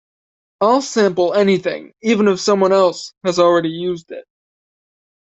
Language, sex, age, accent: English, male, 19-29, United States English